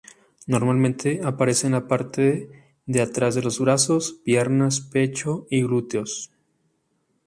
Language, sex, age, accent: Spanish, male, 19-29, México